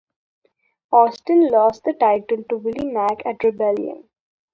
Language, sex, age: English, female, under 19